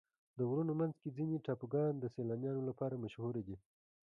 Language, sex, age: Pashto, male, 30-39